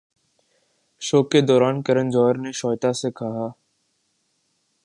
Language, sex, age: Urdu, male, 19-29